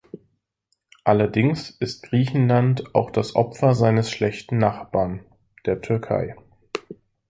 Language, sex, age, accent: German, male, 30-39, Deutschland Deutsch